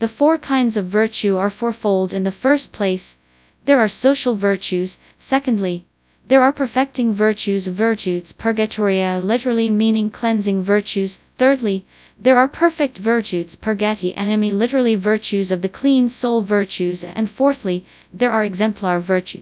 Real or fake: fake